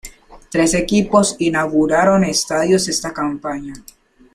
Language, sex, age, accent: Spanish, male, under 19, Andino-Pacífico: Colombia, Perú, Ecuador, oeste de Bolivia y Venezuela andina